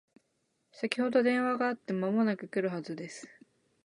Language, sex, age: Japanese, female, 19-29